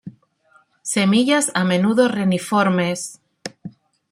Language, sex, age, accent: Spanish, female, 40-49, España: Islas Canarias